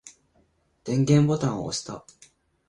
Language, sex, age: Japanese, male, 19-29